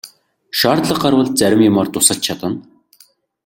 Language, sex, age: Mongolian, male, 19-29